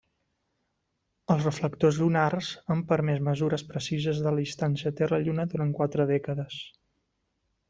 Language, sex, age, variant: Catalan, male, 30-39, Central